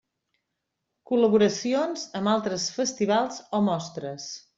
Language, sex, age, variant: Catalan, female, 50-59, Central